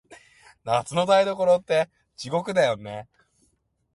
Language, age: Japanese, 19-29